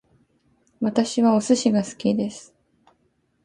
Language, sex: Japanese, female